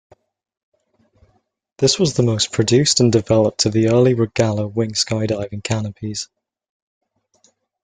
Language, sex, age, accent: English, male, under 19, England English